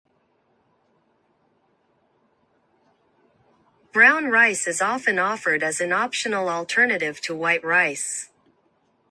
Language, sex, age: English, female, 19-29